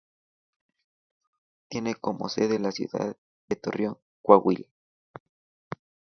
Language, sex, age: Spanish, male, 19-29